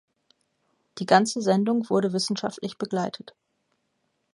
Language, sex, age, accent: German, female, 30-39, Deutschland Deutsch